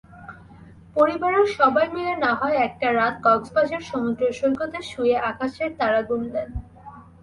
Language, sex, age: Bengali, female, 19-29